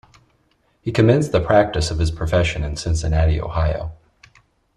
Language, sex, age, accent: English, male, 30-39, United States English